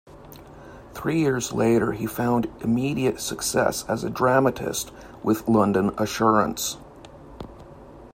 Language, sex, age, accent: English, male, 40-49, Canadian English